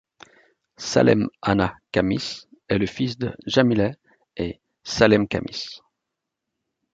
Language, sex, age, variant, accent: French, male, 40-49, Français d'Europe, Français de Belgique